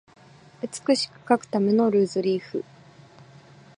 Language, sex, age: Japanese, female, 19-29